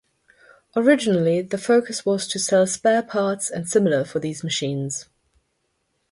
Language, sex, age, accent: English, female, 30-39, England English